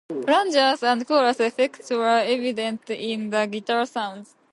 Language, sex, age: English, female, 19-29